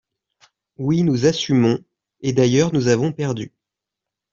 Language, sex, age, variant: French, male, 30-39, Français de métropole